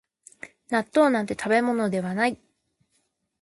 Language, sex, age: Japanese, female, 19-29